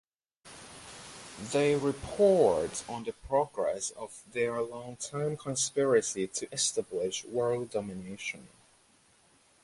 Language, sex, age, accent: English, male, 19-29, United States English